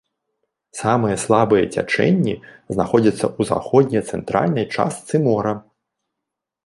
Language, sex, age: Belarusian, male, 30-39